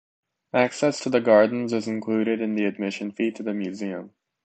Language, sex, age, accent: English, male, under 19, United States English